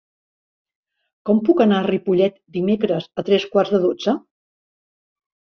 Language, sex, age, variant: Catalan, female, 60-69, Central